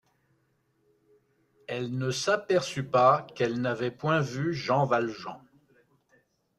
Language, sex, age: French, male, 60-69